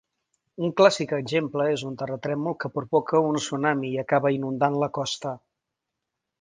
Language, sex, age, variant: Catalan, male, 50-59, Central